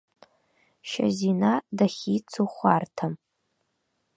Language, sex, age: Abkhazian, female, under 19